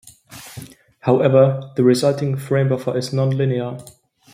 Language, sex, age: English, male, 19-29